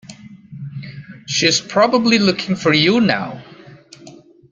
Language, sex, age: English, male, 40-49